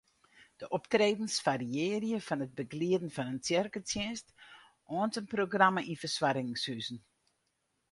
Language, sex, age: Western Frisian, female, 60-69